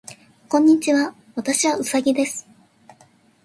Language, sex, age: Japanese, female, 19-29